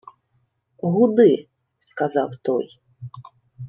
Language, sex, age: Ukrainian, female, 30-39